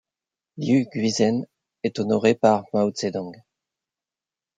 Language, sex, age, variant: French, male, 50-59, Français de métropole